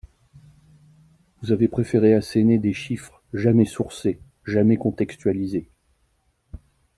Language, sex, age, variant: French, male, 50-59, Français de métropole